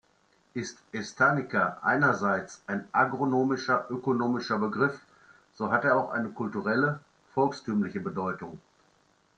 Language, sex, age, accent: German, male, 50-59, Deutschland Deutsch